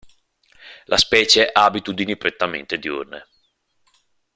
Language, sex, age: Italian, male, 30-39